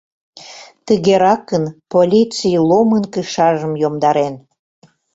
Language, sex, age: Mari, female, 70-79